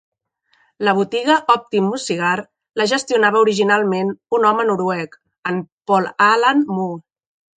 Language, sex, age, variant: Catalan, female, 40-49, Central